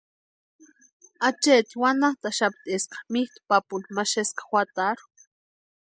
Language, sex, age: Western Highland Purepecha, female, 19-29